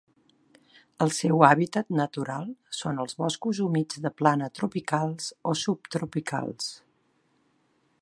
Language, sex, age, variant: Catalan, female, 60-69, Central